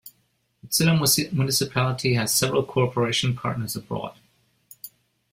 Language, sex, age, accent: English, male, 40-49, United States English